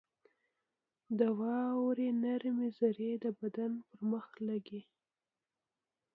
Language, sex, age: Pashto, female, 30-39